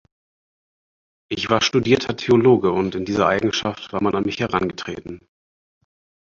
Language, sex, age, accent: German, male, 30-39, Deutschland Deutsch